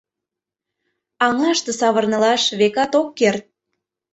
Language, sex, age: Mari, female, 19-29